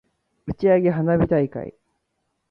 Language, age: Japanese, 19-29